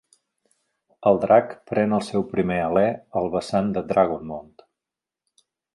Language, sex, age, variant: Catalan, male, 40-49, Central